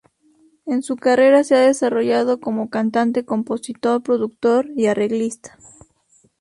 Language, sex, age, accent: Spanish, female, 19-29, México